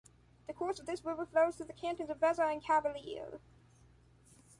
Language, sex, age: English, male, under 19